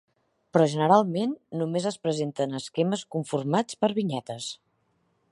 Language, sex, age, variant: Catalan, female, 40-49, Central